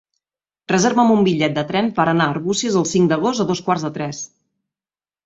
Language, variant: Catalan, Central